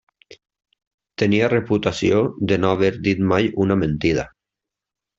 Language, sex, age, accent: Catalan, male, 40-49, valencià